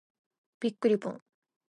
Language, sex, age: Japanese, female, 19-29